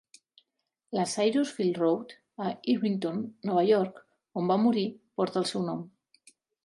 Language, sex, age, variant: Catalan, female, 40-49, Central